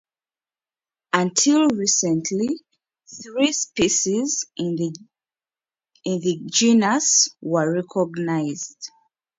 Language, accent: English, United States English